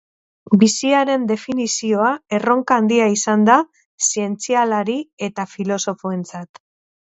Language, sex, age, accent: Basque, female, 40-49, Mendebalekoa (Araba, Bizkaia, Gipuzkoako mendebaleko herri batzuk)